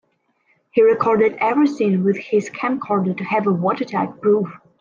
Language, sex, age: English, female, under 19